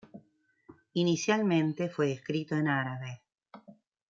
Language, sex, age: Spanish, female, 50-59